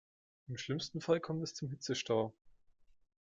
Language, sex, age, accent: German, male, 19-29, Deutschland Deutsch